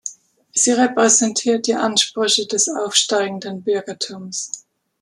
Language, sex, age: German, female, 50-59